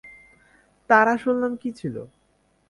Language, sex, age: Bengali, male, 19-29